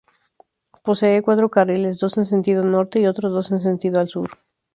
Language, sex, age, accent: Spanish, female, 19-29, México